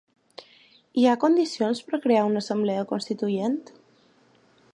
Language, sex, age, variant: Catalan, female, 19-29, Balear